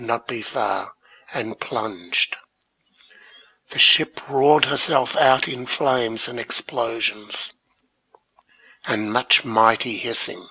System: none